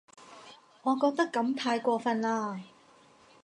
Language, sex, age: Cantonese, female, 40-49